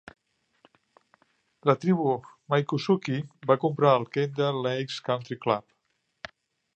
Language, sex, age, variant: Catalan, male, 60-69, Central